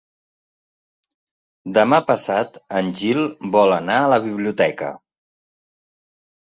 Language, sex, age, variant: Catalan, male, 40-49, Central